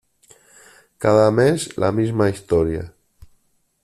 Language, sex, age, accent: Spanish, male, 40-49, España: Norte peninsular (Asturias, Castilla y León, Cantabria, País Vasco, Navarra, Aragón, La Rioja, Guadalajara, Cuenca)